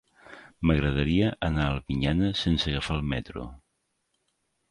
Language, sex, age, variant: Catalan, male, 50-59, Central